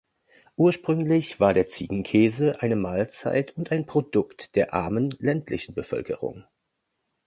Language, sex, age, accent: German, male, 30-39, Deutschland Deutsch